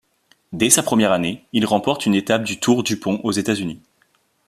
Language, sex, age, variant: French, male, 19-29, Français de métropole